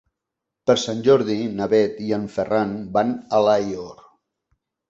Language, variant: Catalan, Central